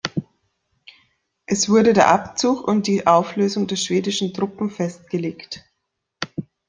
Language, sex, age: German, female, 30-39